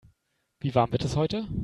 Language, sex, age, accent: German, male, 19-29, Deutschland Deutsch